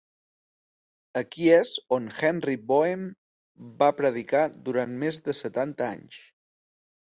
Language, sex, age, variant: Catalan, male, 40-49, Central